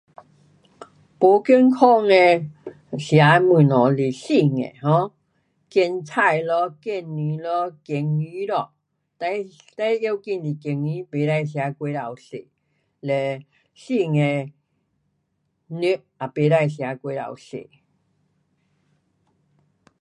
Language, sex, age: Pu-Xian Chinese, female, 70-79